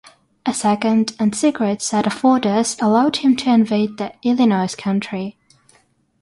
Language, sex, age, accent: English, female, under 19, United States English; England English